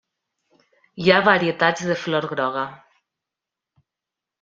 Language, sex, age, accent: Catalan, female, 30-39, valencià